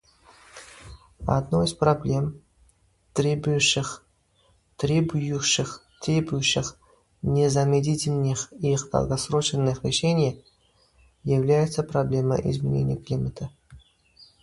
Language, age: Russian, under 19